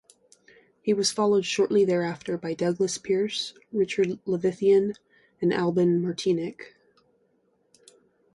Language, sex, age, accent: English, female, 30-39, United States English